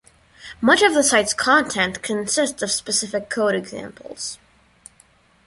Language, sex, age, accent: English, male, under 19, United States English